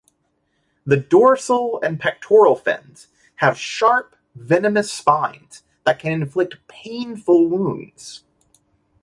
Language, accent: English, United States English